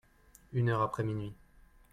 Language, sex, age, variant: French, male, 30-39, Français de métropole